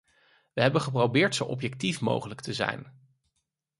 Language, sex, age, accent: Dutch, male, 30-39, Nederlands Nederlands